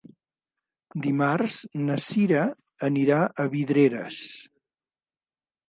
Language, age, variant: Catalan, 60-69, Central